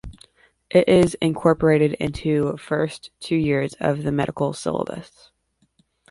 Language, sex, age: English, female, 19-29